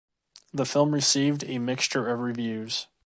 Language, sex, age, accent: English, male, 30-39, United States English